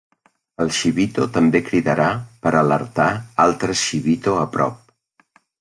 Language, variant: Catalan, Central